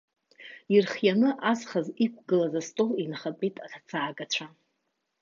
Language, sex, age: Abkhazian, female, 40-49